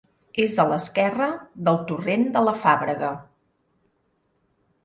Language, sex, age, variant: Catalan, female, 50-59, Central